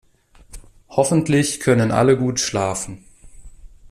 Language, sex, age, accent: German, male, 19-29, Deutschland Deutsch